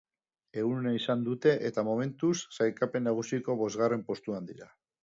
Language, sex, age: Basque, male, 40-49